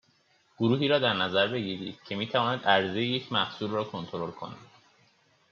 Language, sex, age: Persian, male, 19-29